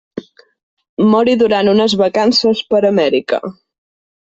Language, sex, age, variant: Catalan, female, 19-29, Septentrional